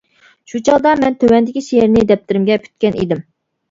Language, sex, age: Uyghur, female, 19-29